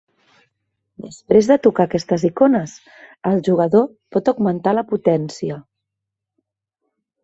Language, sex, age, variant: Catalan, female, 30-39, Central